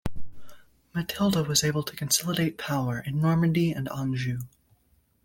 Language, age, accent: English, under 19, United States English